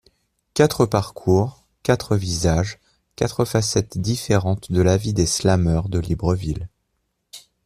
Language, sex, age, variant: French, male, 30-39, Français de métropole